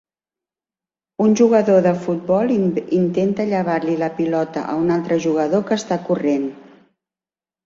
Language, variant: Catalan, Central